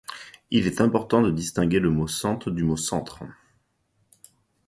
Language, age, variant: French, 30-39, Français de métropole